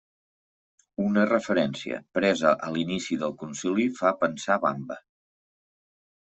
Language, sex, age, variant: Catalan, male, 40-49, Central